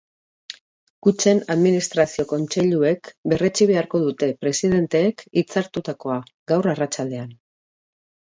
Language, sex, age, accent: Basque, female, 40-49, Erdialdekoa edo Nafarra (Gipuzkoa, Nafarroa)